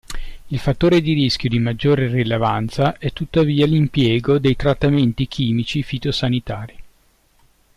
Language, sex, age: Italian, male, 40-49